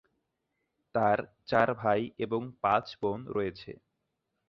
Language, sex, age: Bengali, male, 19-29